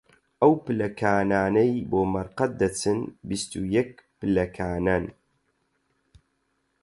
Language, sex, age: Central Kurdish, male, 30-39